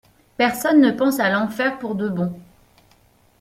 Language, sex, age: French, female, 40-49